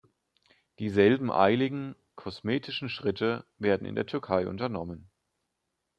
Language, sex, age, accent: German, male, 19-29, Deutschland Deutsch